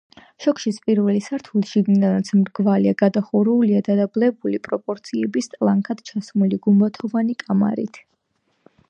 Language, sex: Georgian, female